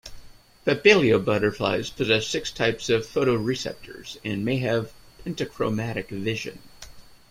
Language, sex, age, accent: English, male, 40-49, United States English